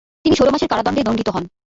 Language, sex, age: Bengali, female, 30-39